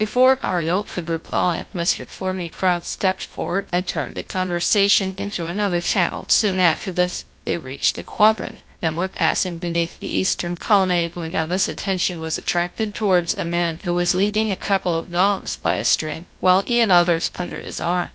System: TTS, GlowTTS